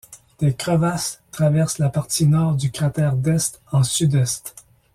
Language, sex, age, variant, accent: French, male, 40-49, Français d'Amérique du Nord, Français du Canada